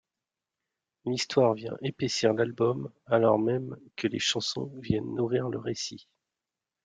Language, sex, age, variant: French, male, 40-49, Français de métropole